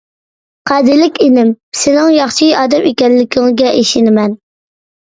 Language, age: Uyghur, under 19